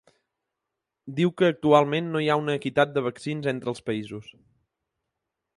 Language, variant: Catalan, Central